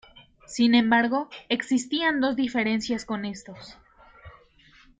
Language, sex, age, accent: Spanish, female, 19-29, México